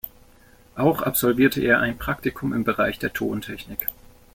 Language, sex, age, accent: German, male, 19-29, Deutschland Deutsch